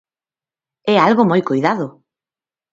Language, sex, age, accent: Galician, female, 30-39, Normativo (estándar)